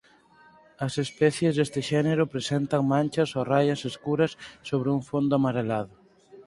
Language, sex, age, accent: Galician, male, 19-29, Oriental (común en zona oriental)